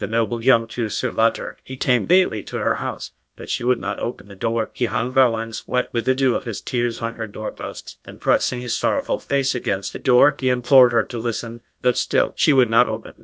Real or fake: fake